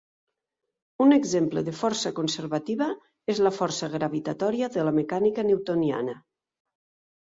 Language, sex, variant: Catalan, female, Nord-Occidental